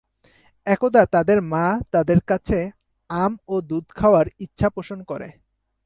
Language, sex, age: Bengali, male, 19-29